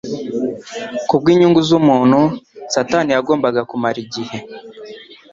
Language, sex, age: Kinyarwanda, male, 19-29